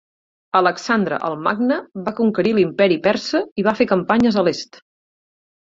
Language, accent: Catalan, Empordanès